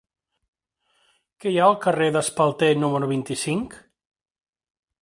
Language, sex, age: Catalan, male, 30-39